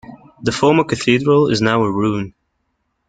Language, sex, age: English, male, 19-29